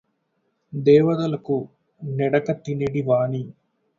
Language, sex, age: Telugu, male, 19-29